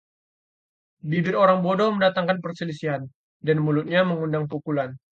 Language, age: Indonesian, 19-29